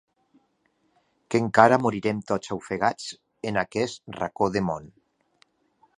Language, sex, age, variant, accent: Catalan, male, 50-59, Valencià central, valencià